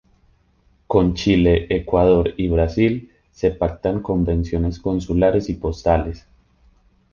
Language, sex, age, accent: Spanish, male, 30-39, México